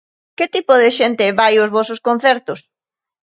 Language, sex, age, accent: Galician, female, 30-39, Central (gheada)